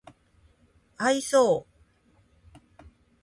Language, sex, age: Japanese, female, 50-59